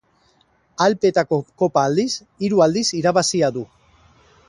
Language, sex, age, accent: Basque, male, 30-39, Mendebalekoa (Araba, Bizkaia, Gipuzkoako mendebaleko herri batzuk)